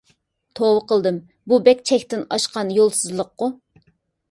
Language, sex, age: Uyghur, female, 30-39